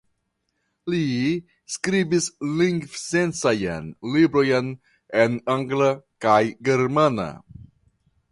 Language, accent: Esperanto, Internacia